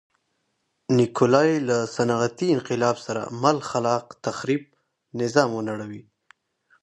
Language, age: Pashto, 19-29